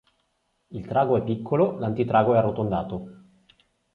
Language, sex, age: Italian, male, 30-39